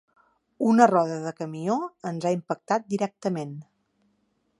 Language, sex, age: Catalan, female, 30-39